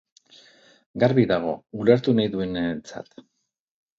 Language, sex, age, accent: Basque, male, 40-49, Mendebalekoa (Araba, Bizkaia, Gipuzkoako mendebaleko herri batzuk)